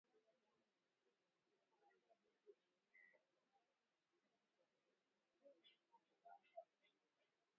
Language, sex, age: Swahili, female, 19-29